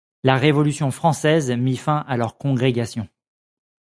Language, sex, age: French, male, 30-39